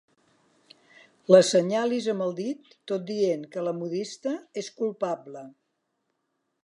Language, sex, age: Catalan, female, 60-69